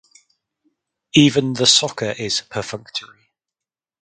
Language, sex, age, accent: English, male, 30-39, England English